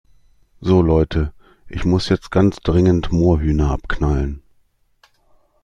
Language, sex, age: German, male, 50-59